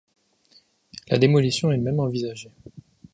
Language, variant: French, Français de métropole